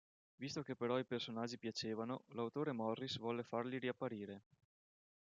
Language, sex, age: Italian, male, 30-39